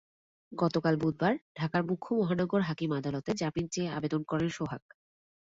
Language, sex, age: Bengali, female, 19-29